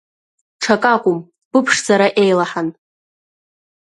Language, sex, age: Abkhazian, female, under 19